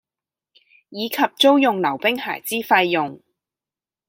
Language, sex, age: Cantonese, female, 19-29